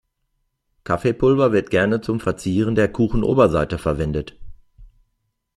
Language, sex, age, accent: German, male, 50-59, Deutschland Deutsch